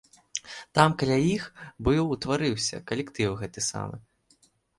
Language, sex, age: Belarusian, male, under 19